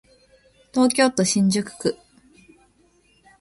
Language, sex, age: Japanese, female, 19-29